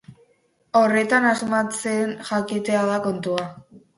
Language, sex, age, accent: Basque, female, under 19, Mendebalekoa (Araba, Bizkaia, Gipuzkoako mendebaleko herri batzuk)